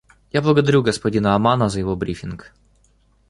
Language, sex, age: Russian, male, 19-29